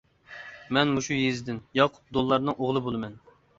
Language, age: Uyghur, 30-39